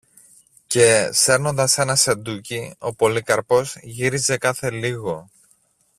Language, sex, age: Greek, male, 30-39